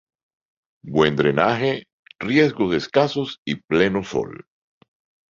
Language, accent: Spanish, Caribe: Cuba, Venezuela, Puerto Rico, República Dominicana, Panamá, Colombia caribeña, México caribeño, Costa del golfo de México